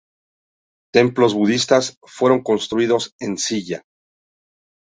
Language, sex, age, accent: Spanish, male, 40-49, México